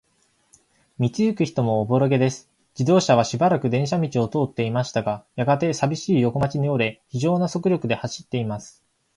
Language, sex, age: Japanese, male, 19-29